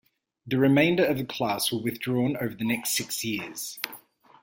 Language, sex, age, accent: English, male, 30-39, Australian English